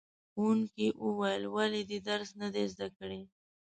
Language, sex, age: Pashto, female, 19-29